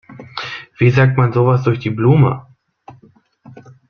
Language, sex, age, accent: German, male, 19-29, Deutschland Deutsch